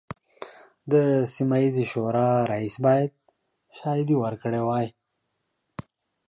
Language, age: Pashto, 19-29